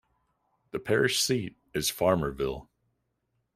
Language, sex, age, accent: English, male, 19-29, United States English